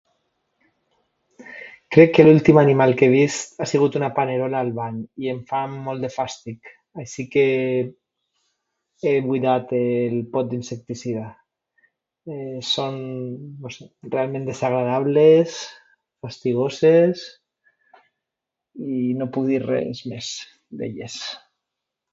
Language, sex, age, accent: Catalan, male, 40-49, valencià